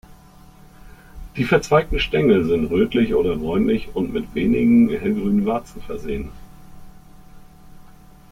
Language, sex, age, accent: German, male, 50-59, Deutschland Deutsch